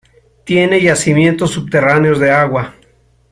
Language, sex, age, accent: Spanish, male, 70-79, México